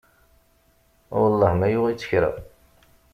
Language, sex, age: Kabyle, male, 40-49